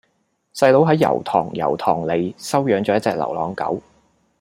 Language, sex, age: Cantonese, male, 19-29